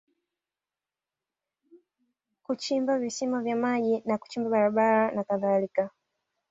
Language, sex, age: Swahili, male, 19-29